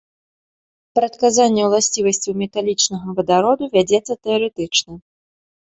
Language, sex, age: Belarusian, female, 30-39